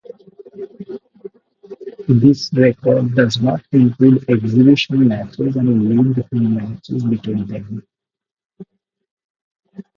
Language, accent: English, India and South Asia (India, Pakistan, Sri Lanka)